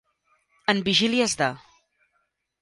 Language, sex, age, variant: Catalan, female, 40-49, Central